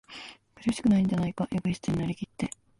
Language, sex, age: Japanese, female, 19-29